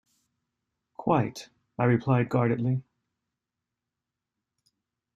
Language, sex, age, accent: English, male, 30-39, United States English